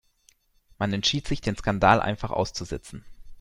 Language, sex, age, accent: German, male, 19-29, Deutschland Deutsch